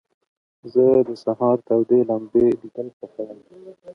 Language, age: Pashto, 30-39